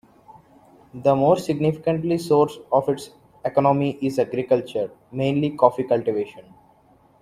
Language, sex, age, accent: English, male, 19-29, India and South Asia (India, Pakistan, Sri Lanka)